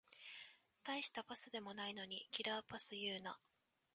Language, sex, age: Japanese, female, 19-29